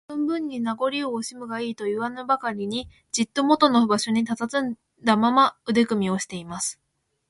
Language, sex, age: Japanese, female, 19-29